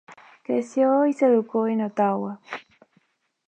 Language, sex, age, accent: Spanish, female, 19-29, Andino-Pacífico: Colombia, Perú, Ecuador, oeste de Bolivia y Venezuela andina